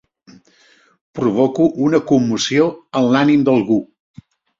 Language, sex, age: Catalan, male, 70-79